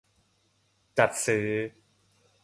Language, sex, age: Thai, male, 19-29